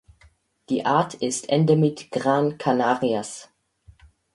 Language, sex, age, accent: German, male, under 19, Schweizerdeutsch